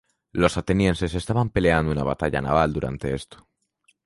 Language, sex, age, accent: Spanish, male, under 19, España: Norte peninsular (Asturias, Castilla y León, Cantabria, País Vasco, Navarra, Aragón, La Rioja, Guadalajara, Cuenca)